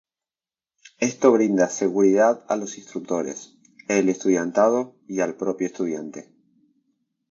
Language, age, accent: Spanish, 19-29, Rioplatense: Argentina, Uruguay, este de Bolivia, Paraguay